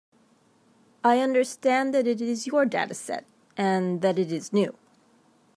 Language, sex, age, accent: English, female, 30-39, United States English